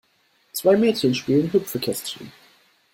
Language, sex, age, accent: German, male, under 19, Deutschland Deutsch